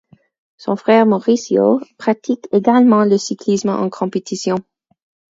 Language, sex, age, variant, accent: French, female, 19-29, Français d'Amérique du Nord, Français du Canada